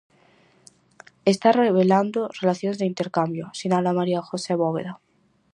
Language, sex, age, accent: Galician, female, under 19, Atlántico (seseo e gheada)